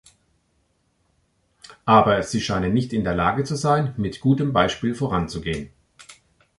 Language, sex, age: German, male, 50-59